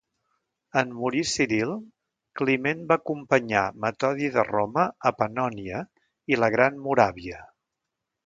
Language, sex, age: Catalan, male, 60-69